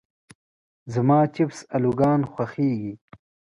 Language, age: Pashto, 19-29